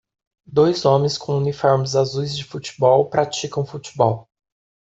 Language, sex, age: Portuguese, female, 30-39